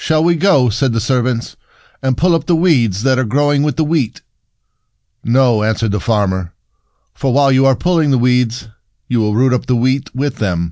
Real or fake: real